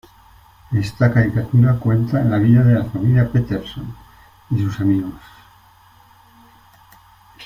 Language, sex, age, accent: Spanish, male, 60-69, España: Centro-Sur peninsular (Madrid, Toledo, Castilla-La Mancha)